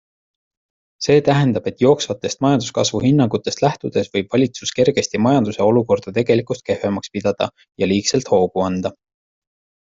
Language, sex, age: Estonian, male, 30-39